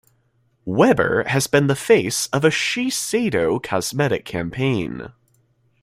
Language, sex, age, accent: English, male, under 19, United States English